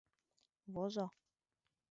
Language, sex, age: Mari, female, 19-29